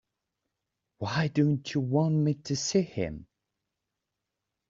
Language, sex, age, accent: English, male, 30-39, England English